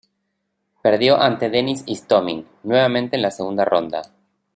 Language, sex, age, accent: Spanish, male, 30-39, Rioplatense: Argentina, Uruguay, este de Bolivia, Paraguay